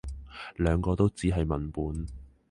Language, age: Cantonese, 19-29